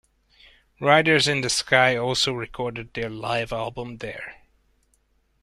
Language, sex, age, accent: English, male, 19-29, United States English